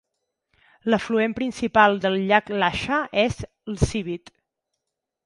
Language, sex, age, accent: Catalan, female, 40-49, nord-oriental